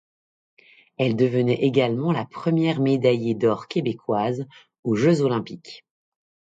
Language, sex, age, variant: French, female, 40-49, Français de métropole